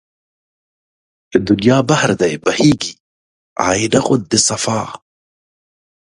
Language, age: Pashto, 30-39